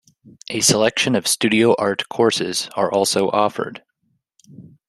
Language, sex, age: English, male, 19-29